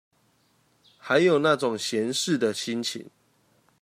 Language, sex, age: Chinese, male, 30-39